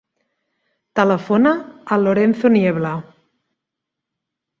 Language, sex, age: Catalan, female, 50-59